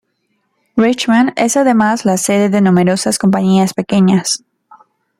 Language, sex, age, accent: Spanish, female, under 19, Andino-Pacífico: Colombia, Perú, Ecuador, oeste de Bolivia y Venezuela andina